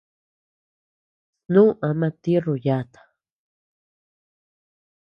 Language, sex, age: Tepeuxila Cuicatec, female, 19-29